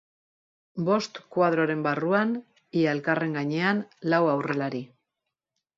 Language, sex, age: Basque, female, 50-59